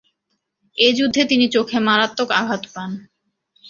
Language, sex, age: Bengali, female, 19-29